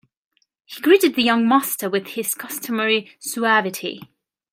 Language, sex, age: English, female, 19-29